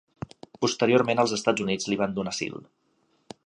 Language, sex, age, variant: Catalan, male, 50-59, Central